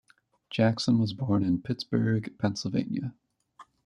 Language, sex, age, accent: English, male, 19-29, United States English